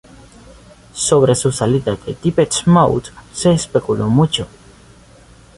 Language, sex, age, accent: Spanish, male, 19-29, Caribe: Cuba, Venezuela, Puerto Rico, República Dominicana, Panamá, Colombia caribeña, México caribeño, Costa del golfo de México